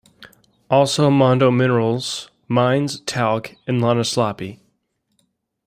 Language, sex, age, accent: English, male, 30-39, United States English